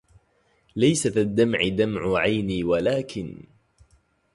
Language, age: Arabic, 19-29